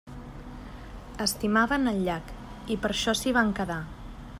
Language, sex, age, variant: Catalan, female, 30-39, Central